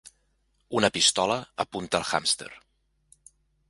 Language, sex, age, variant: Catalan, male, 40-49, Nord-Occidental